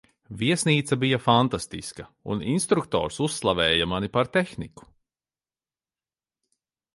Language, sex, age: Latvian, male, 30-39